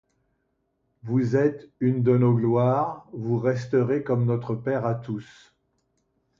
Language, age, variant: French, 70-79, Français de métropole